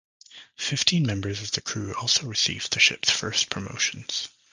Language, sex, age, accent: English, male, 19-29, United States English